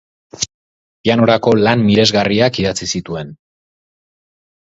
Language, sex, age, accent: Basque, male, 30-39, Erdialdekoa edo Nafarra (Gipuzkoa, Nafarroa)